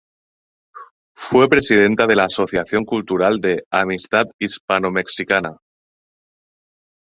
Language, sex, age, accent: Spanish, male, 30-39, España: Norte peninsular (Asturias, Castilla y León, Cantabria, País Vasco, Navarra, Aragón, La Rioja, Guadalajara, Cuenca)